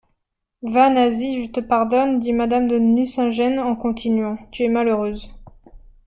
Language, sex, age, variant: French, female, 30-39, Français de métropole